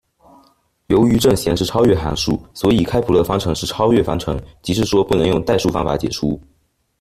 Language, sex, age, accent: Chinese, male, under 19, 出生地：福建省